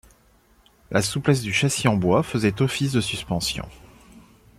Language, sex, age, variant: French, male, 40-49, Français de métropole